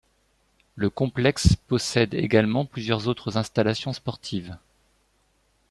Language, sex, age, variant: French, male, 40-49, Français de métropole